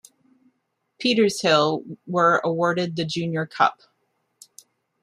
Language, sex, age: English, female, 40-49